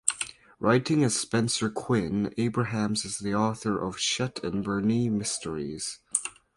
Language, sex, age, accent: English, male, under 19, Canadian English